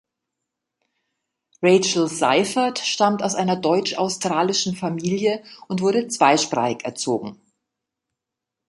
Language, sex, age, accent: German, female, 50-59, Deutschland Deutsch